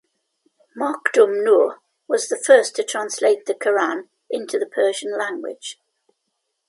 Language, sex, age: English, female, 70-79